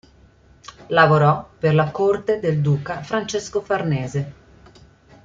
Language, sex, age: Italian, female, 50-59